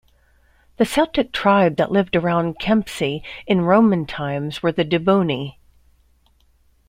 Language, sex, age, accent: English, female, 50-59, United States English